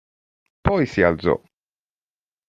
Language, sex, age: Italian, male, 30-39